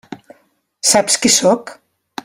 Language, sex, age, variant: Catalan, female, 50-59, Central